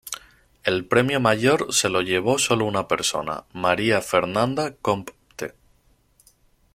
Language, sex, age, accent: Spanish, male, 19-29, España: Centro-Sur peninsular (Madrid, Toledo, Castilla-La Mancha)